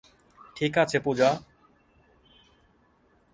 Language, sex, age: Bengali, male, 19-29